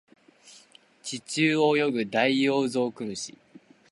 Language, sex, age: Japanese, female, 19-29